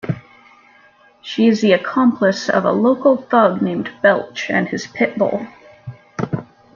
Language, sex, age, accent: English, female, 19-29, United States English